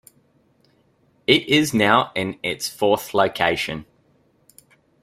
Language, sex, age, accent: English, male, 19-29, Australian English